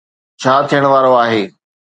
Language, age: Sindhi, 40-49